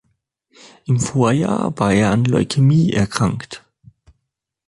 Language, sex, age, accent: German, male, 19-29, Deutschland Deutsch